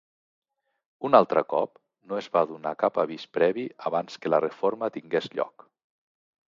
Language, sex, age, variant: Catalan, male, 40-49, Central